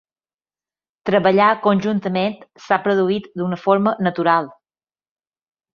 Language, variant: Catalan, Balear